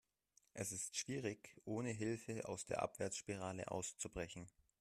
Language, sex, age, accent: German, male, 19-29, Deutschland Deutsch